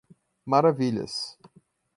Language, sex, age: Portuguese, male, 30-39